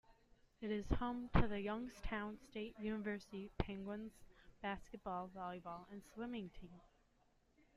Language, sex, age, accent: English, female, 19-29, United States English